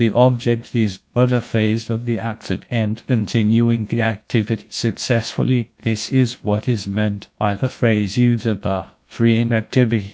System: TTS, GlowTTS